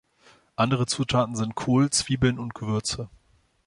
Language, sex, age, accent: German, male, 30-39, Deutschland Deutsch